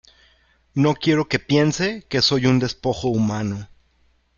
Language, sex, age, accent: Spanish, male, 30-39, México